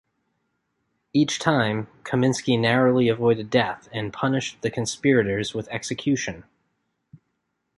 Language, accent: English, United States English